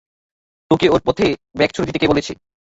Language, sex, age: Bengali, male, under 19